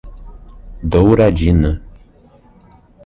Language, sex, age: Portuguese, male, 19-29